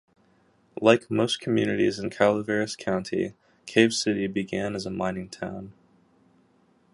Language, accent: English, United States English